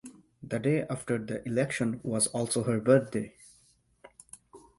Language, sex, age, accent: English, male, 19-29, United States English